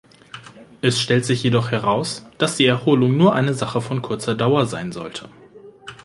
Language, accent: German, Deutschland Deutsch